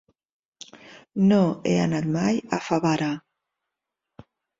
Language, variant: Catalan, Central